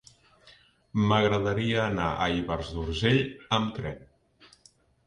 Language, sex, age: Catalan, male, 50-59